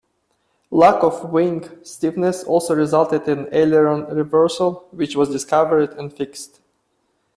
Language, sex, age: English, male, 30-39